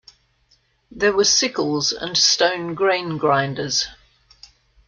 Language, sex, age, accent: English, female, 50-59, Australian English